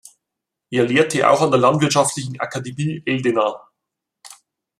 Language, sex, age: German, male, 40-49